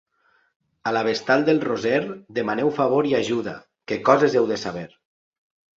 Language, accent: Catalan, valencià